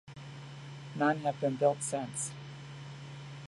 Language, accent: English, United States English